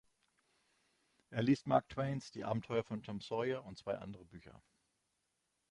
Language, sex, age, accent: German, male, 40-49, Deutschland Deutsch